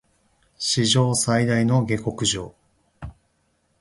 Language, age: Japanese, 40-49